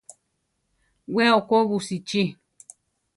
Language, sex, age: Central Tarahumara, female, 50-59